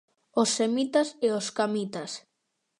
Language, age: Galician, under 19